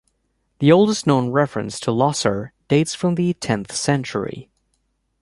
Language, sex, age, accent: English, male, 30-39, United States English